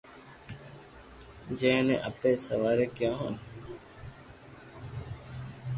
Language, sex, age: Loarki, female, under 19